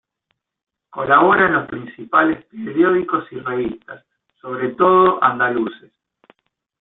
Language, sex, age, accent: Spanish, male, 30-39, Rioplatense: Argentina, Uruguay, este de Bolivia, Paraguay